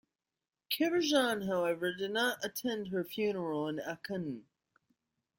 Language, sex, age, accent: English, male, 19-29, United States English